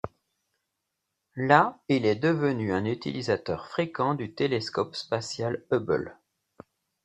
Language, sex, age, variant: French, male, 40-49, Français de métropole